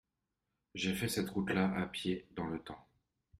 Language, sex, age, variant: French, male, 40-49, Français de métropole